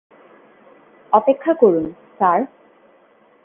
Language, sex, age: Bengali, female, 19-29